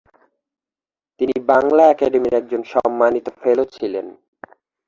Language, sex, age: Bengali, male, 40-49